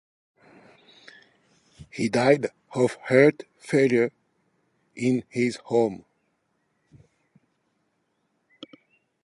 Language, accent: English, French